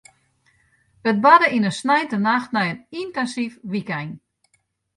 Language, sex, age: Western Frisian, female, 60-69